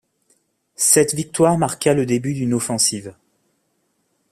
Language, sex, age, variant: French, male, 40-49, Français de métropole